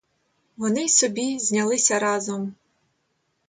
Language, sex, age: Ukrainian, female, 30-39